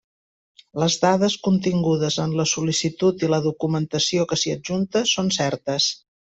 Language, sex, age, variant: Catalan, female, 60-69, Central